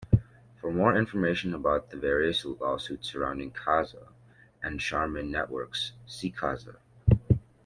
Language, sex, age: English, male, under 19